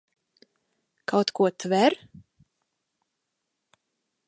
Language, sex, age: Latvian, female, 19-29